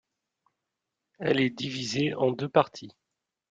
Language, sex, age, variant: French, male, 40-49, Français de métropole